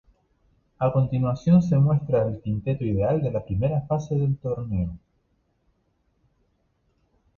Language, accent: Spanish, España: Islas Canarias